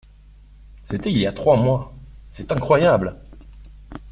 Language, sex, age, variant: French, male, 30-39, Français de métropole